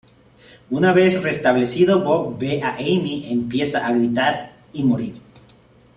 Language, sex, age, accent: Spanish, male, 30-39, México